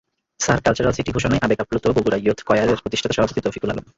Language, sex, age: Bengali, male, 19-29